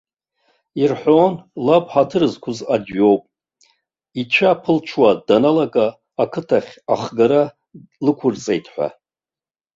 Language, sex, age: Abkhazian, male, 60-69